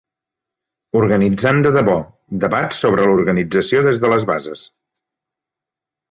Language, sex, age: Catalan, male, 40-49